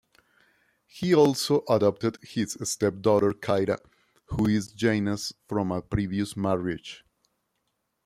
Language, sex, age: English, male, 40-49